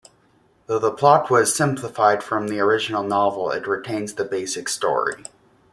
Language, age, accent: English, 19-29, United States English